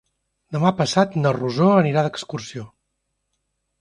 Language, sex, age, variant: Catalan, male, 50-59, Central